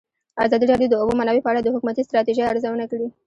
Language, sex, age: Pashto, female, 19-29